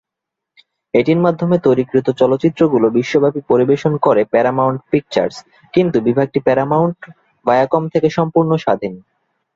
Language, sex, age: Bengali, male, 19-29